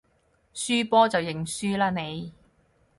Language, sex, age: Cantonese, female, 19-29